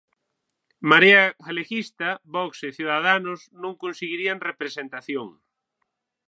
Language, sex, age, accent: Galician, male, 19-29, Central (gheada)